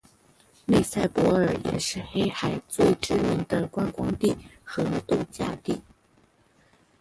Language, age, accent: Chinese, under 19, 出生地：福建省